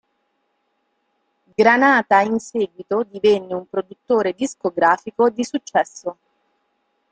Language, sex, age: Italian, female, 30-39